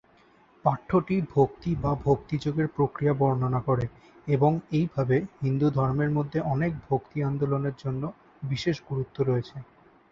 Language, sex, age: Bengali, male, 19-29